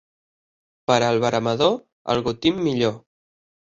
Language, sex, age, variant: Catalan, male, 19-29, Central